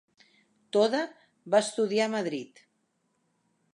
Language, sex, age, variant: Catalan, female, 50-59, Central